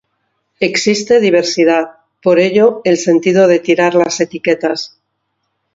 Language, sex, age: Spanish, female, 50-59